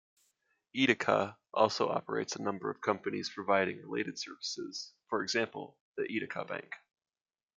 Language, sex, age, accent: English, male, 19-29, United States English